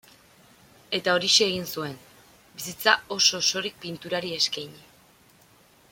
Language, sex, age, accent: Basque, female, 19-29, Erdialdekoa edo Nafarra (Gipuzkoa, Nafarroa)